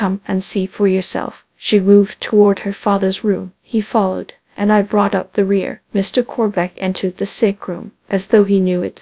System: TTS, GradTTS